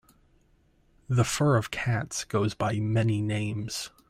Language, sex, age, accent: English, male, 19-29, United States English